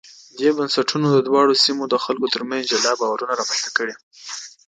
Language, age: Pashto, 19-29